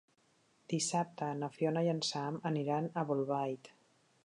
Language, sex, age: Catalan, female, 40-49